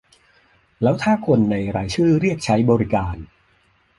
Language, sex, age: Thai, male, 40-49